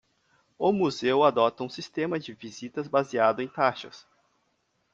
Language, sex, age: Portuguese, male, 19-29